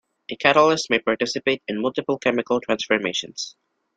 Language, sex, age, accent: English, male, 19-29, Filipino